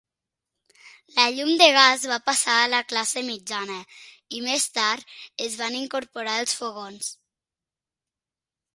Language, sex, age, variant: Catalan, female, 40-49, Nord-Occidental